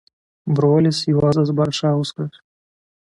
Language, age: Lithuanian, 19-29